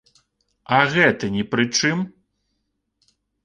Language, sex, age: Belarusian, male, 30-39